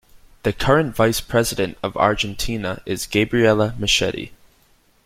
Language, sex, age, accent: English, male, 19-29, United States English